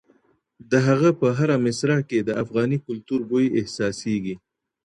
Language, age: Pashto, 30-39